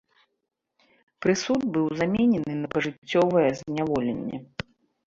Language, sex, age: Belarusian, female, 40-49